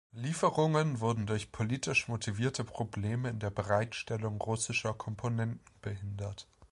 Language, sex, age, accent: German, male, 19-29, Deutschland Deutsch